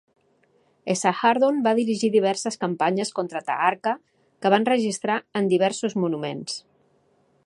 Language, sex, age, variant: Catalan, female, 50-59, Central